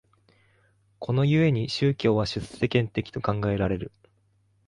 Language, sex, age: Japanese, male, 19-29